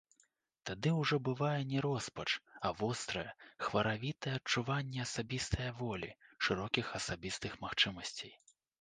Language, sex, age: Belarusian, male, 19-29